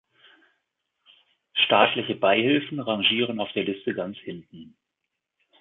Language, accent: German, Deutschland Deutsch